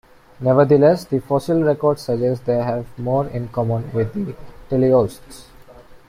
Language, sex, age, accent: English, male, 19-29, India and South Asia (India, Pakistan, Sri Lanka)